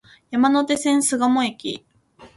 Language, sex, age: Japanese, female, 19-29